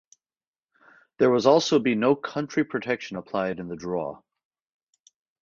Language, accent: English, United States English